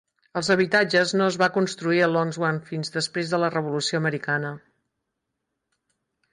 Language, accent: Catalan, Girona